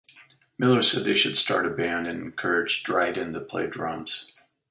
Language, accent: English, United States English